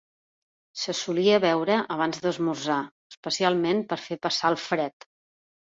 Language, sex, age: Catalan, female, 40-49